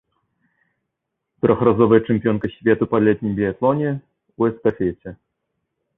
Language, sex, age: Belarusian, male, 19-29